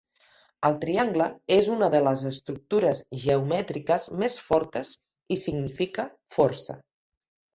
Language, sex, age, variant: Catalan, female, 50-59, Central